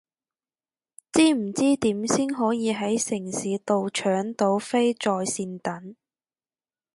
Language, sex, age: Cantonese, female, 19-29